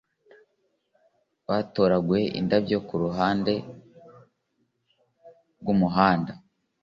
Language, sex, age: Kinyarwanda, male, under 19